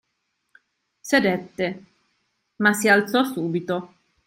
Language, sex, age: Italian, female, 30-39